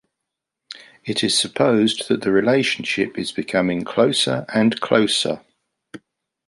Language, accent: English, England English